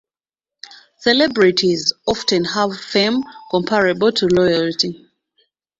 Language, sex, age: English, female, 30-39